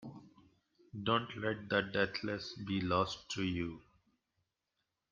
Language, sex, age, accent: English, male, 40-49, India and South Asia (India, Pakistan, Sri Lanka)